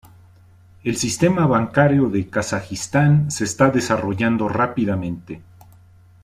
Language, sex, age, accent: Spanish, male, 50-59, México